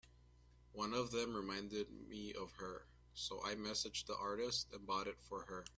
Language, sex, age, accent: English, male, 19-29, United States English